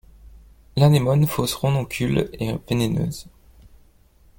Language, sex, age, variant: French, male, 19-29, Français de métropole